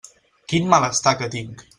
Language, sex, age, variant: Catalan, male, 19-29, Central